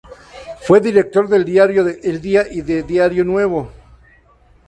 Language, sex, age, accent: Spanish, male, 50-59, México